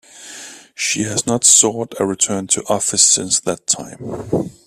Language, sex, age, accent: English, male, 30-39, United States English